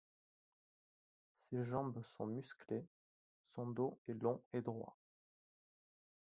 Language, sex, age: French, male, 30-39